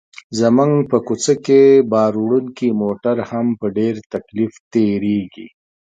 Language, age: Pashto, 40-49